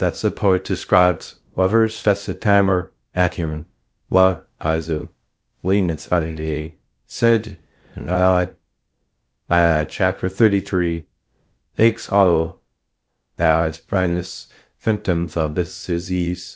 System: TTS, VITS